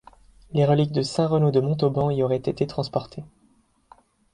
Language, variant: French, Français de métropole